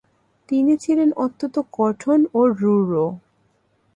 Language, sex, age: Bengali, female, 19-29